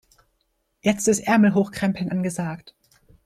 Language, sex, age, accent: German, female, under 19, Deutschland Deutsch